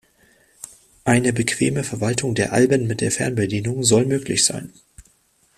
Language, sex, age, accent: German, male, 30-39, Deutschland Deutsch